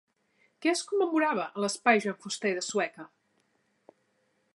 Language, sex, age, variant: Catalan, female, 40-49, Central